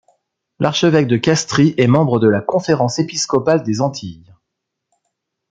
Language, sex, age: French, male, 40-49